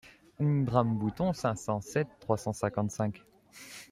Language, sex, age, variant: French, male, 30-39, Français de métropole